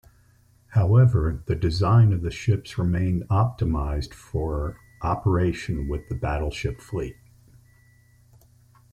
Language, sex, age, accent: English, male, 60-69, United States English